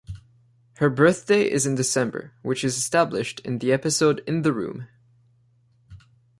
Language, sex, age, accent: English, male, 19-29, Canadian English